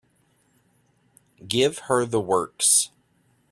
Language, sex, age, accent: English, male, 30-39, United States English